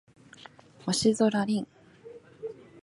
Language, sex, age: Japanese, female, 19-29